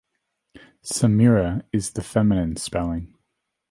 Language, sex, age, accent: English, male, 19-29, United States English